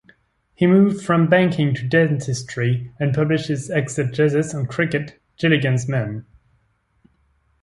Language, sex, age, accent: English, male, 19-29, England English